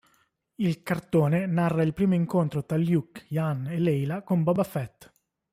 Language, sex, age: Italian, male, 30-39